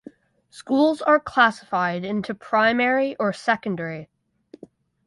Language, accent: English, United States English